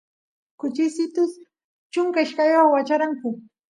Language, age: Santiago del Estero Quichua, 30-39